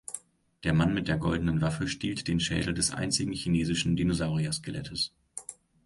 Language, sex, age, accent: German, male, 19-29, Deutschland Deutsch